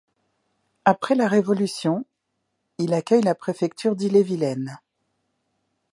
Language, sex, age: French, female, 50-59